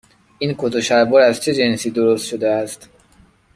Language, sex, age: Persian, male, 19-29